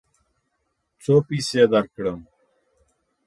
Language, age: Pashto, 30-39